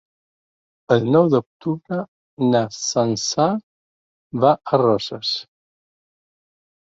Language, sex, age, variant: Catalan, male, 60-69, Central